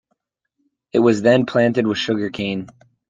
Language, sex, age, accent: English, male, 19-29, United States English